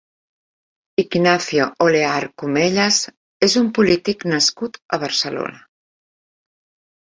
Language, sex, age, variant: Catalan, female, 50-59, Central